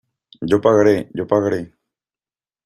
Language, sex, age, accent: Spanish, male, 19-29, Caribe: Cuba, Venezuela, Puerto Rico, República Dominicana, Panamá, Colombia caribeña, México caribeño, Costa del golfo de México